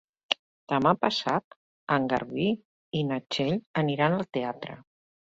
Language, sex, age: Catalan, female, 60-69